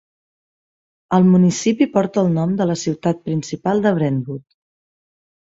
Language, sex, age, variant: Catalan, female, 30-39, Central